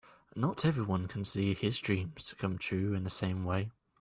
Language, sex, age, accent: English, male, 19-29, England English